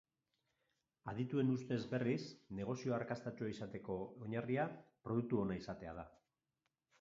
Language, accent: Basque, Mendebalekoa (Araba, Bizkaia, Gipuzkoako mendebaleko herri batzuk)